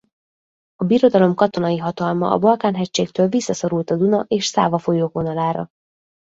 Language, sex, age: Hungarian, female, 30-39